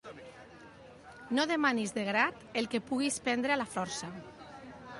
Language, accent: Catalan, valencià